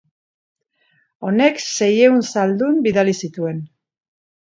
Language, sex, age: Basque, female, 50-59